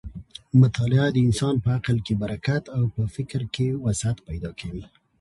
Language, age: Pashto, 30-39